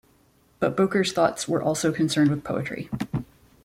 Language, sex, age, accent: English, female, 40-49, United States English